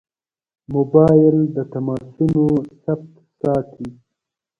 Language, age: Pashto, 30-39